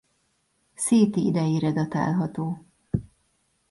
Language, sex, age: Hungarian, female, 40-49